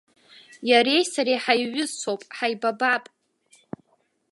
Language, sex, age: Abkhazian, female, under 19